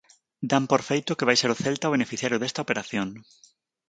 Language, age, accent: Galician, 19-29, Normativo (estándar)